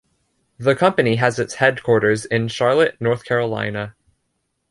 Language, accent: English, Canadian English